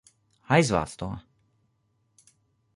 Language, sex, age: Latvian, male, 30-39